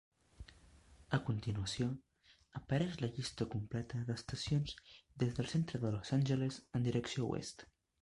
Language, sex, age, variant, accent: Catalan, male, under 19, Central, central